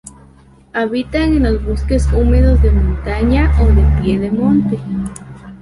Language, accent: Spanish, América central